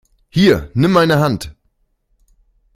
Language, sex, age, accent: German, male, 30-39, Deutschland Deutsch